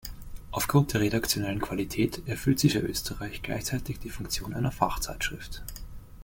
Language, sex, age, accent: German, male, 19-29, Österreichisches Deutsch